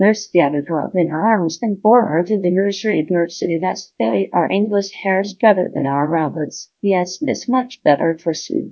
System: TTS, GlowTTS